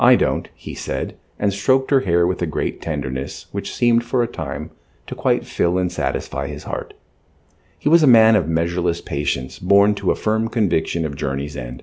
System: none